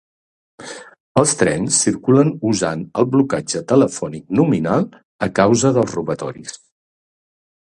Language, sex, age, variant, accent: Catalan, male, 60-69, Central, Català central